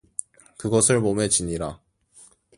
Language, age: Korean, 19-29